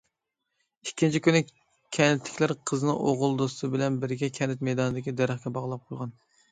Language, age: Uyghur, 19-29